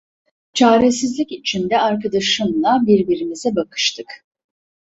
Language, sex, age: Turkish, female, 50-59